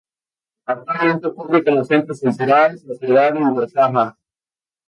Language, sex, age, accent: Spanish, male, 19-29, México